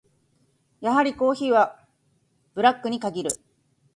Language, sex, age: Japanese, female, 40-49